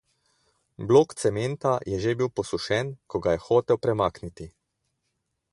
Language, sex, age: Slovenian, male, 40-49